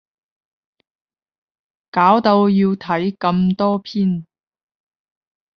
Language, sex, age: Cantonese, female, 30-39